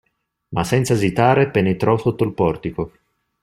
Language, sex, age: Italian, male, 30-39